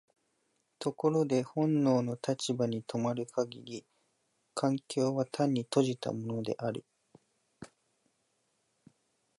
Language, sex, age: Japanese, male, 19-29